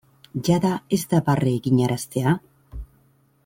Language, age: Basque, 50-59